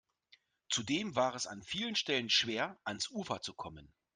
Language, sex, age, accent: German, male, 40-49, Deutschland Deutsch